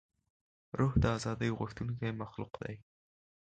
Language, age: Pashto, under 19